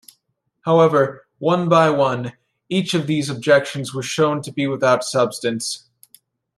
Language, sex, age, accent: English, male, 19-29, United States English